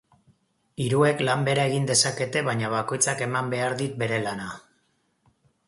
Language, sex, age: Basque, male, 50-59